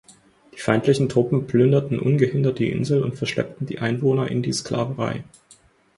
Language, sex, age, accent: German, male, 30-39, Deutschland Deutsch